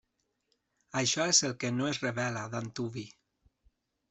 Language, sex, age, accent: Catalan, male, 30-39, valencià